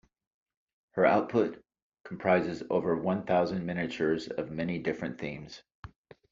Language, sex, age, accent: English, male, 50-59, United States English